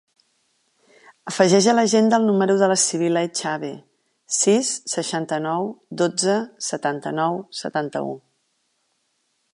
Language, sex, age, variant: Catalan, female, 40-49, Central